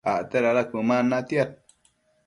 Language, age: Matsés, 19-29